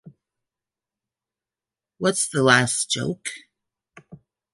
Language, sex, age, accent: English, female, 60-69, United States English